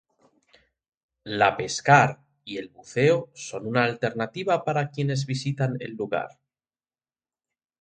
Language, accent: Spanish, España: Norte peninsular (Asturias, Castilla y León, Cantabria, País Vasco, Navarra, Aragón, La Rioja, Guadalajara, Cuenca)